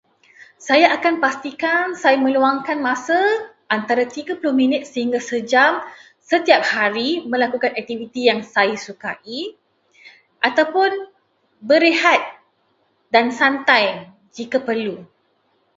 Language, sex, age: Malay, female, 30-39